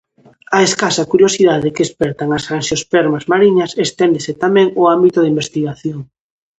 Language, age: Galician, under 19